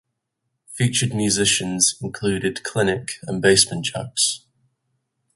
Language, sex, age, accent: English, male, 19-29, England English